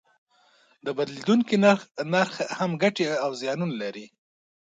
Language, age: Pashto, 19-29